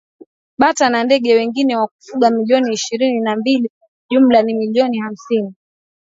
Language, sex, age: Swahili, female, 19-29